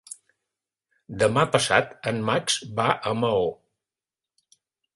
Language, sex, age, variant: Catalan, male, 60-69, Central